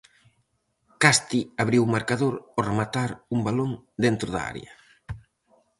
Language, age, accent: Galician, 50-59, Central (gheada)